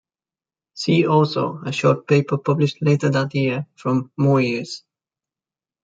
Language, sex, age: English, male, 19-29